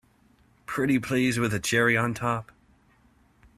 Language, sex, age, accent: English, male, 30-39, United States English